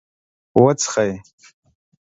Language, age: Pashto, 30-39